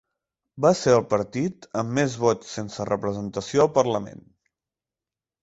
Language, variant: Catalan, Central